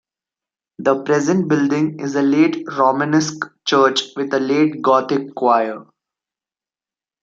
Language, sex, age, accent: English, male, 19-29, India and South Asia (India, Pakistan, Sri Lanka)